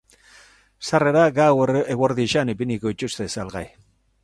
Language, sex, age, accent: Basque, male, 60-69, Mendebalekoa (Araba, Bizkaia, Gipuzkoako mendebaleko herri batzuk)